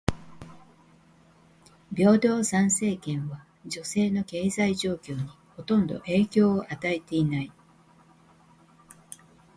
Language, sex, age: Japanese, female, 70-79